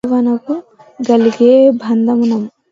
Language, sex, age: Telugu, female, 19-29